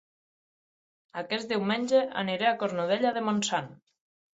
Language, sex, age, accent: Catalan, female, 19-29, Tortosí; Ebrenc